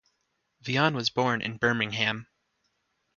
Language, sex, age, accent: English, male, under 19, United States English